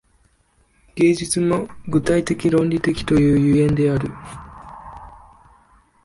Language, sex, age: Japanese, male, 19-29